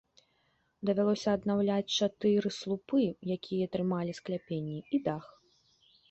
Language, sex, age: Belarusian, female, 30-39